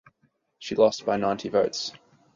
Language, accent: English, Australian English